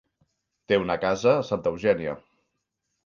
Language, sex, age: Catalan, male, 40-49